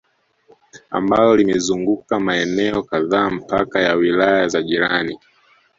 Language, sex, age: Swahili, male, 19-29